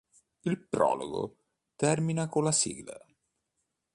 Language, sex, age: Italian, male, 30-39